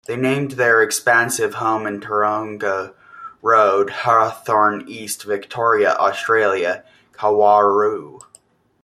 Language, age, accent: English, 19-29, United States English